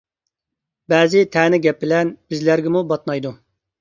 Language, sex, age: Uyghur, male, 30-39